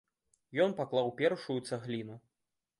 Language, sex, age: Belarusian, male, 19-29